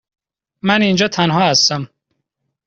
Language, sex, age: Persian, male, 19-29